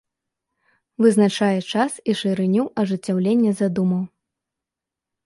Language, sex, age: Belarusian, female, 19-29